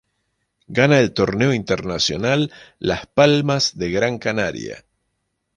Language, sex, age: Spanish, male, 50-59